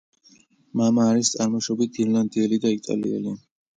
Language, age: Georgian, 19-29